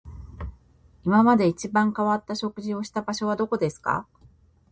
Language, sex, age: English, female, 50-59